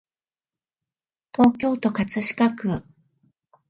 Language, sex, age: Japanese, female, 40-49